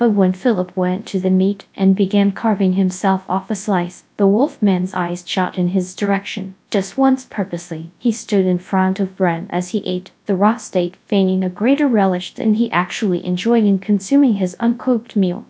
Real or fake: fake